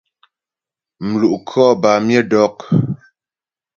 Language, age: Ghomala, 19-29